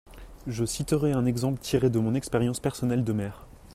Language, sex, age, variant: French, male, 19-29, Français de métropole